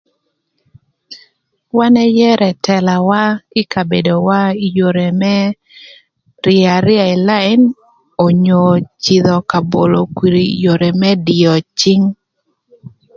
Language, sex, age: Thur, female, 30-39